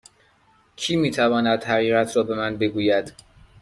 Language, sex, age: Persian, male, 19-29